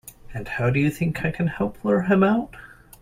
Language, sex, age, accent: English, male, 19-29, United States English